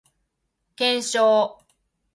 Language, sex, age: Japanese, female, 40-49